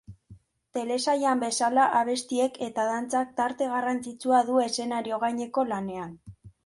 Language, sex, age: Basque, female, under 19